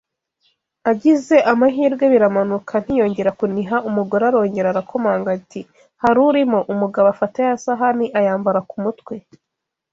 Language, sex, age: Kinyarwanda, female, 19-29